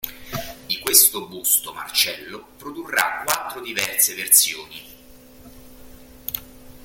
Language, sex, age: Italian, male, 40-49